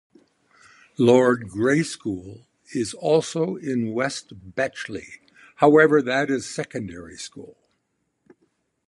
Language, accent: English, United States English